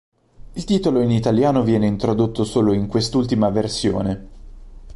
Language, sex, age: Italian, male, 30-39